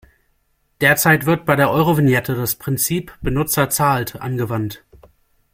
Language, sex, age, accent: German, male, 19-29, Deutschland Deutsch